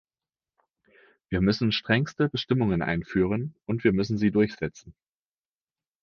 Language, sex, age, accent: German, male, 19-29, Deutschland Deutsch